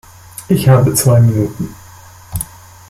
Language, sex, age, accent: German, male, 50-59, Deutschland Deutsch